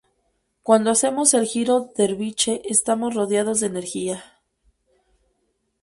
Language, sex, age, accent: Spanish, female, 30-39, México